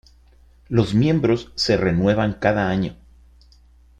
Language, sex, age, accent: Spanish, male, 50-59, México